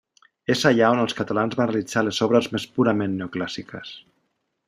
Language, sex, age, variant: Catalan, male, 40-49, Central